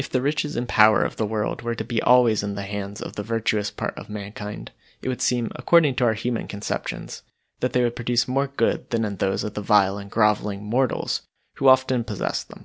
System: none